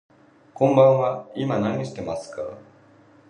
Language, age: Japanese, 50-59